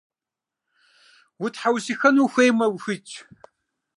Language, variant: Kabardian, Адыгэбзэ (Къэбэрдей, Кирил, псоми зэдай)